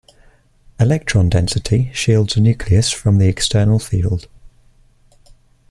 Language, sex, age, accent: English, male, 19-29, England English